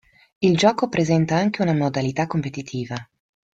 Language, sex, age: Italian, female, 30-39